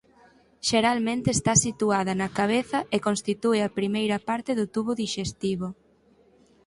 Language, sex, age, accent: Galician, female, 19-29, Normativo (estándar)